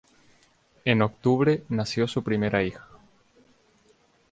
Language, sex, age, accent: Spanish, male, 19-29, España: Islas Canarias